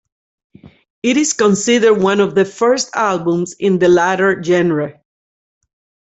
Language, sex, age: English, female, 60-69